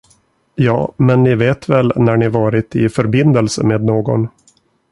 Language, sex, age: Swedish, male, 40-49